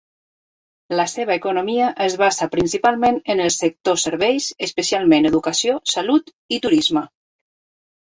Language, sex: Catalan, female